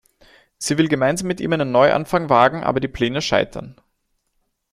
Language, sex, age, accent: German, male, 19-29, Österreichisches Deutsch